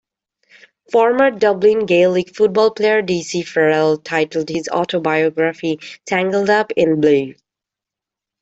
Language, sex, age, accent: English, female, 19-29, England English